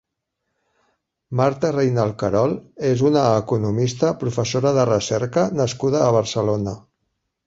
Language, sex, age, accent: Catalan, male, 50-59, Barceloní